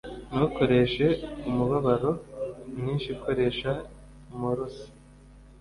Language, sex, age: Kinyarwanda, male, 19-29